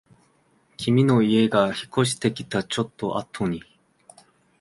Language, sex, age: Japanese, male, 19-29